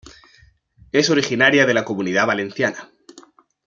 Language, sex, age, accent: Spanish, male, 19-29, España: Norte peninsular (Asturias, Castilla y León, Cantabria, País Vasco, Navarra, Aragón, La Rioja, Guadalajara, Cuenca)